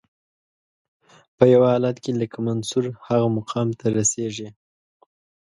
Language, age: Pashto, 19-29